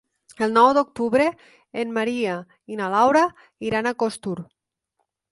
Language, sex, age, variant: Catalan, female, 30-39, Nord-Occidental